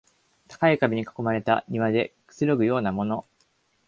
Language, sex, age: Japanese, male, under 19